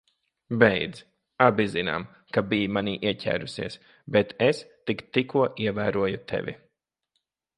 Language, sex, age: Latvian, male, 19-29